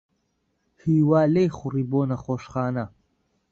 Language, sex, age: Central Kurdish, male, 19-29